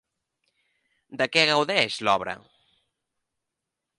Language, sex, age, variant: Catalan, male, 19-29, Central